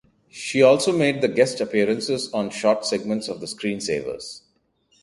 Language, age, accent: English, 30-39, India and South Asia (India, Pakistan, Sri Lanka)